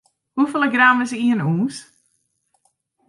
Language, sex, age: Western Frisian, female, 40-49